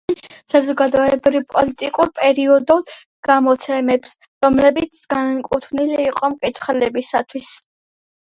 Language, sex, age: Georgian, female, under 19